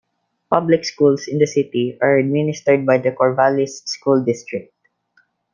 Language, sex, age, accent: English, male, under 19, Filipino